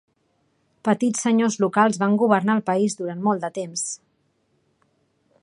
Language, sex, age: Catalan, female, 40-49